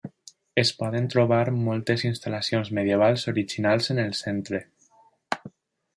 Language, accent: Catalan, valencià